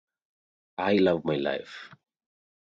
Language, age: English, 30-39